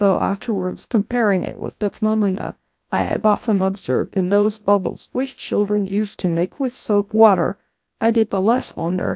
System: TTS, GlowTTS